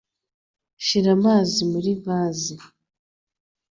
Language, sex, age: Kinyarwanda, female, 19-29